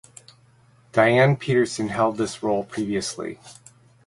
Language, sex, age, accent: English, male, 40-49, United States English